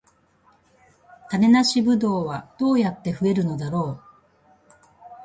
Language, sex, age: Japanese, female, 60-69